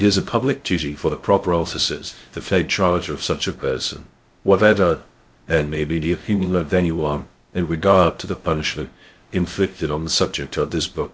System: TTS, VITS